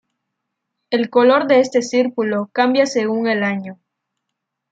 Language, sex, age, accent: Spanish, female, 19-29, México